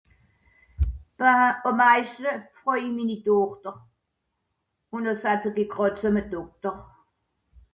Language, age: French, 70-79